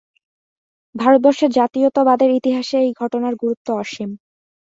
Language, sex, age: Bengali, female, 19-29